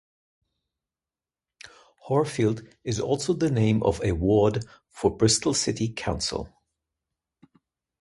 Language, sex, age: English, male, 50-59